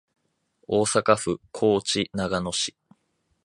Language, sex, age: Japanese, male, 19-29